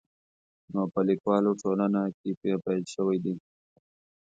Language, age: Pashto, 30-39